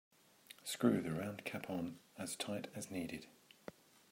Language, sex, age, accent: English, male, 50-59, England English